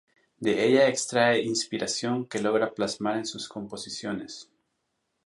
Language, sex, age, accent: Spanish, male, 40-49, América central